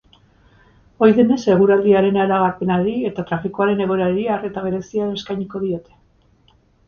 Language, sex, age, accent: Basque, female, 50-59, Erdialdekoa edo Nafarra (Gipuzkoa, Nafarroa)